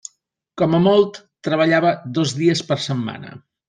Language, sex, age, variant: Catalan, male, 50-59, Balear